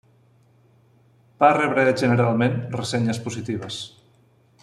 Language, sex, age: Catalan, male, 40-49